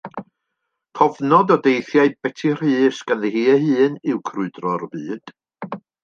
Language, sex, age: Welsh, male, 60-69